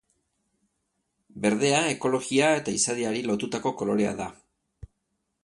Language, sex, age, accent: Basque, male, 50-59, Erdialdekoa edo Nafarra (Gipuzkoa, Nafarroa)